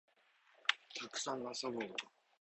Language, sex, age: Japanese, male, 19-29